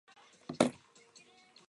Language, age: English, under 19